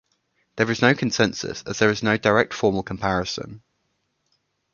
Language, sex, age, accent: English, male, 19-29, England English